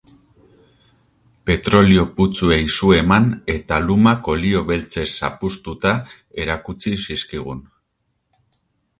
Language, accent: Basque, Erdialdekoa edo Nafarra (Gipuzkoa, Nafarroa)